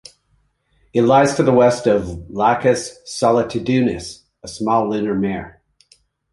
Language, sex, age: English, male, 50-59